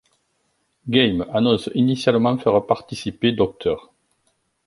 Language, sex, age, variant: French, male, 60-69, Français de métropole